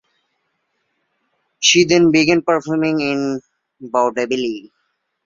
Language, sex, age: English, male, 19-29